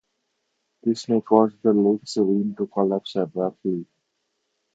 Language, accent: English, India and South Asia (India, Pakistan, Sri Lanka)